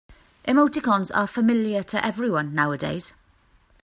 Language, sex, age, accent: English, female, 30-39, England English